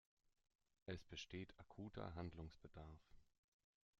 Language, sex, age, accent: German, male, 30-39, Deutschland Deutsch